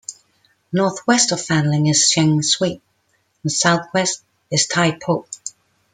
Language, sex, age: English, female, 50-59